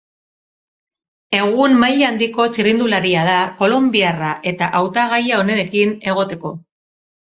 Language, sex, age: Basque, female, 40-49